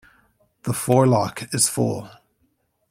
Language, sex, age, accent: English, male, 30-39, United States English